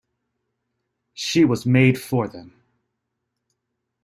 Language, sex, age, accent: English, male, 30-39, United States English